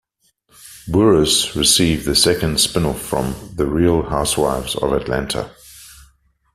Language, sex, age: English, male, 50-59